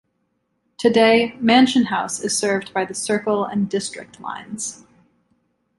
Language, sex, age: English, female, 19-29